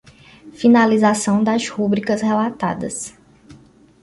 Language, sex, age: Portuguese, female, 19-29